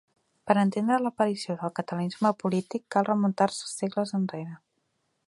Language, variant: Catalan, Central